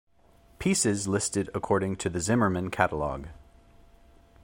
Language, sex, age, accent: English, male, 40-49, United States English